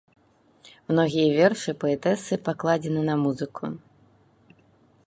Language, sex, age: Belarusian, female, 30-39